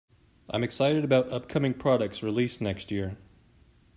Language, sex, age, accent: English, male, 30-39, United States English